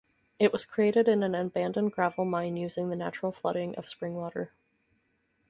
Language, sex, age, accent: English, female, 30-39, United States English